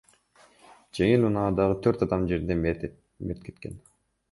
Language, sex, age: Kyrgyz, male, under 19